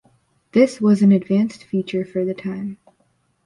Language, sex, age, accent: English, female, under 19, United States English